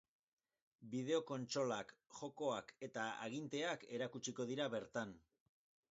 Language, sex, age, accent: Basque, male, 60-69, Mendebalekoa (Araba, Bizkaia, Gipuzkoako mendebaleko herri batzuk)